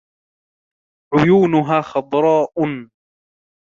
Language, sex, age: Arabic, male, 19-29